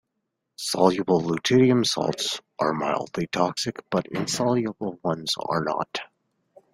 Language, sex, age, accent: English, male, 50-59, Canadian English